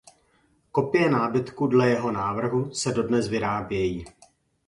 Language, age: Czech, 40-49